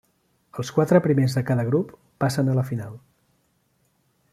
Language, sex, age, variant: Catalan, male, 40-49, Central